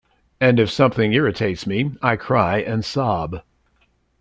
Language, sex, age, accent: English, male, 60-69, United States English